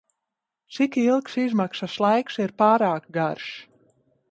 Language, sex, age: Latvian, female, 30-39